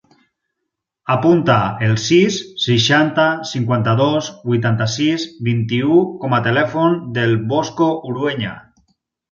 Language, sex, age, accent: Catalan, male, 30-39, valencià